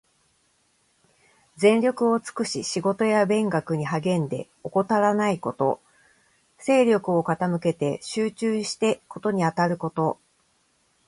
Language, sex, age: Japanese, female, 50-59